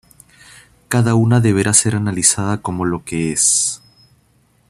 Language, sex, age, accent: Spanish, male, 30-39, Andino-Pacífico: Colombia, Perú, Ecuador, oeste de Bolivia y Venezuela andina